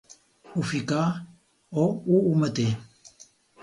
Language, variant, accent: Catalan, Central, central; Empordanès